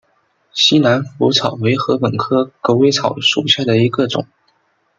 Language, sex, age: Chinese, male, 19-29